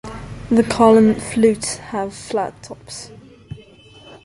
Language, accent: English, England English